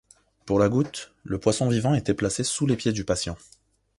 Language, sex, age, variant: French, male, 19-29, Français de métropole